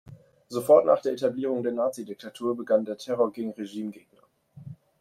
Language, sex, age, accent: German, male, 19-29, Deutschland Deutsch